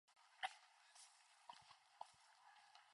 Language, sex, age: English, female, 19-29